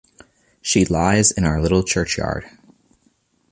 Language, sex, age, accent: English, male, 19-29, Canadian English